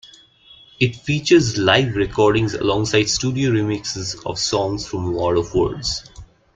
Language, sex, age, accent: English, male, 19-29, India and South Asia (India, Pakistan, Sri Lanka)